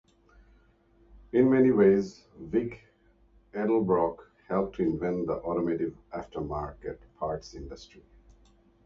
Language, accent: English, United States English